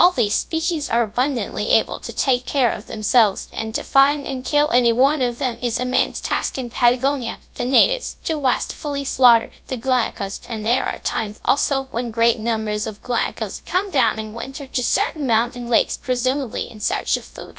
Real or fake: fake